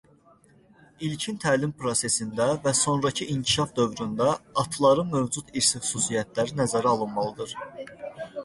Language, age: Azerbaijani, 19-29